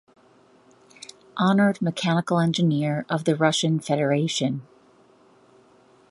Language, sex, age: English, female, 40-49